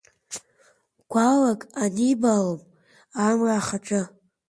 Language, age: Abkhazian, under 19